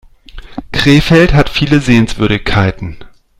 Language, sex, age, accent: German, male, 40-49, Deutschland Deutsch